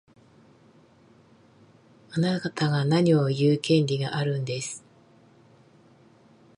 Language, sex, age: Japanese, female, 50-59